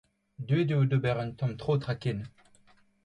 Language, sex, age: Breton, male, 19-29